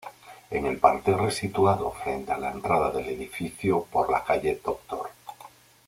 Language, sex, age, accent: Spanish, male, 40-49, España: Norte peninsular (Asturias, Castilla y León, Cantabria, País Vasco, Navarra, Aragón, La Rioja, Guadalajara, Cuenca)